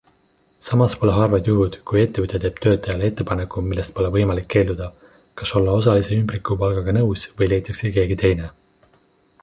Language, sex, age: Estonian, male, 30-39